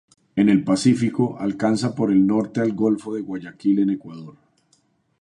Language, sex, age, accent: Spanish, male, 50-59, Andino-Pacífico: Colombia, Perú, Ecuador, oeste de Bolivia y Venezuela andina